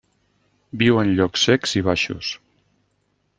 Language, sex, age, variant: Catalan, male, 60-69, Central